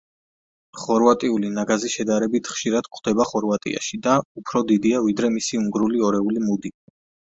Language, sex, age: Georgian, male, 30-39